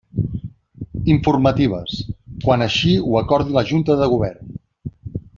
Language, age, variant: Catalan, 40-49, Central